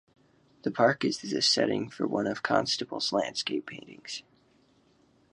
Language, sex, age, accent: English, male, under 19, United States English